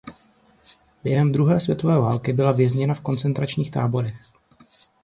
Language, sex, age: Czech, male, 30-39